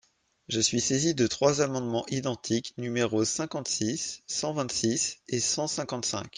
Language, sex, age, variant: French, male, 30-39, Français de métropole